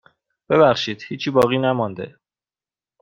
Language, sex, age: Persian, male, 19-29